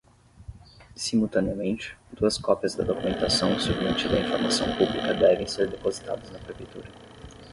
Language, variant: Portuguese, Portuguese (Brasil)